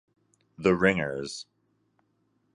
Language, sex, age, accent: English, male, 30-39, United States English